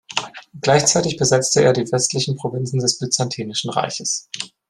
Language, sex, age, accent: German, male, 19-29, Deutschland Deutsch